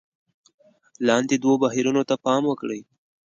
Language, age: Pashto, 19-29